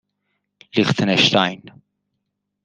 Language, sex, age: Persian, male, 50-59